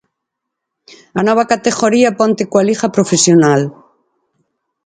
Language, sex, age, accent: Galician, female, 40-49, Central (gheada)